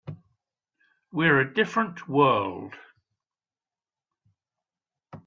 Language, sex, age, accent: English, male, 70-79, England English